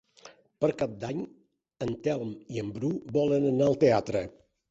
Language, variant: Catalan, Central